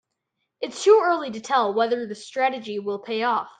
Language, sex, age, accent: English, male, 19-29, United States English